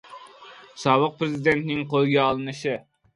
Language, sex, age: Uzbek, male, under 19